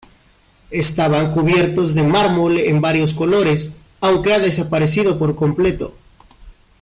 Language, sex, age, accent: Spanish, male, 19-29, México